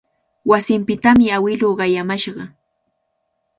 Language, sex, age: Cajatambo North Lima Quechua, female, 19-29